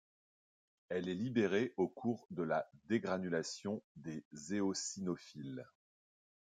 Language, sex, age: French, male, 40-49